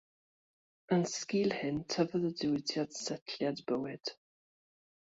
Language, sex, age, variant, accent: Welsh, female, 40-49, South-Western Welsh, Y Deyrnas Unedig Cymraeg